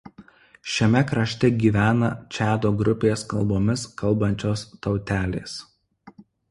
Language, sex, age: Lithuanian, male, 19-29